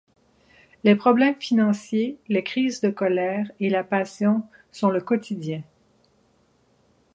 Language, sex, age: French, female, 50-59